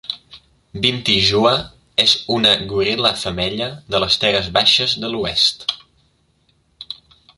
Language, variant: Catalan, Septentrional